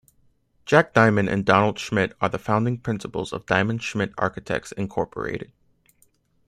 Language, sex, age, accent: English, male, 19-29, United States English